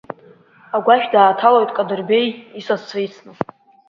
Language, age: Abkhazian, under 19